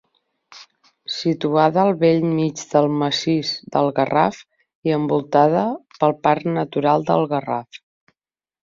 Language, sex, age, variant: Catalan, female, 40-49, Central